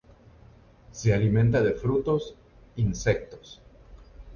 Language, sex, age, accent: Spanish, male, 30-39, México